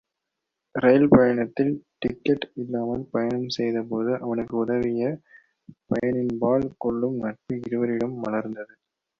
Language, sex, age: Tamil, male, 19-29